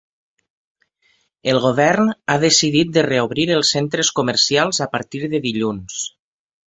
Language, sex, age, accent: Catalan, male, 19-29, valencià